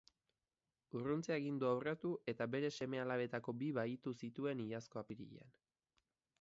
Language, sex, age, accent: Basque, male, under 19, Erdialdekoa edo Nafarra (Gipuzkoa, Nafarroa)